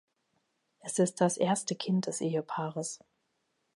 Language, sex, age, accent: German, female, 40-49, Deutschland Deutsch